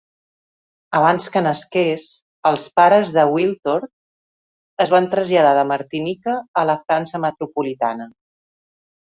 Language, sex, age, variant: Catalan, female, 40-49, Central